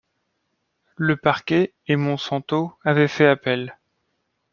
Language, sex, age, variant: French, male, 30-39, Français de métropole